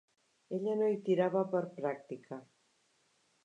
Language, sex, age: Catalan, female, 60-69